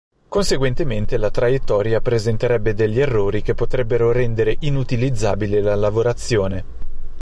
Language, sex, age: Italian, male, 30-39